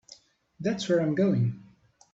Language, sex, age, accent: English, male, 19-29, United States English